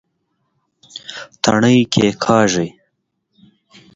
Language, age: Pashto, 19-29